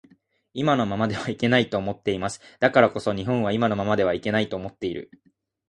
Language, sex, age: Japanese, male, 19-29